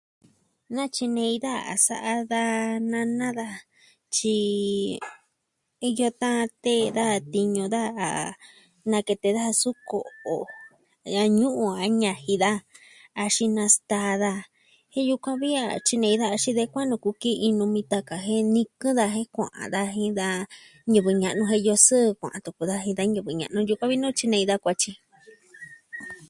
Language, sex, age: Southwestern Tlaxiaco Mixtec, female, 19-29